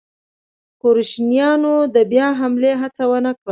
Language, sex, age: Pashto, female, 19-29